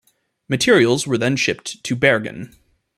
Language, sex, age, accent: English, male, 19-29, United States English